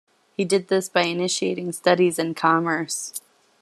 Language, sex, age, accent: English, female, 19-29, United States English